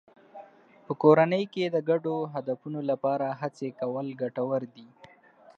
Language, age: Pashto, 19-29